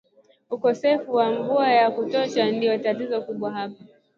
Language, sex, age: Swahili, female, 19-29